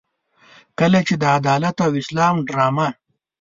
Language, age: Pashto, 30-39